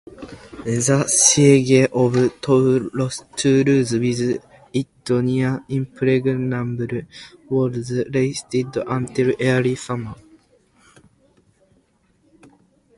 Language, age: English, 19-29